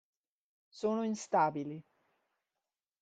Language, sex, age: Italian, female, 50-59